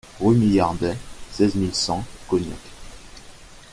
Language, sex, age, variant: French, male, under 19, Français des départements et régions d'outre-mer